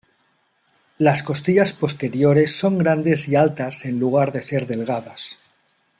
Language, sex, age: Spanish, male, 40-49